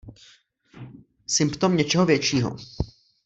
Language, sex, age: Czech, male, 19-29